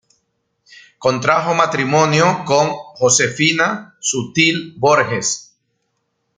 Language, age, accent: Spanish, 40-49, Andino-Pacífico: Colombia, Perú, Ecuador, oeste de Bolivia y Venezuela andina